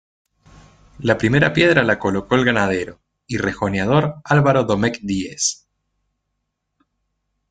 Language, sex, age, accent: Spanish, male, 30-39, Chileno: Chile, Cuyo